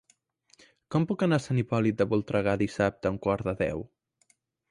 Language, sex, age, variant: Catalan, male, under 19, Central